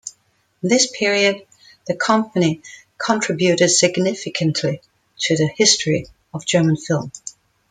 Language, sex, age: English, female, 50-59